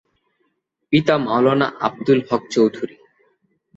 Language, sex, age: Bengali, male, under 19